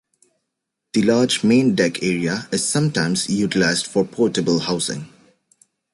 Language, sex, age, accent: English, male, 19-29, United States English